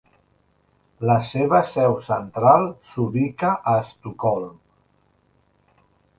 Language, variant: Catalan, Central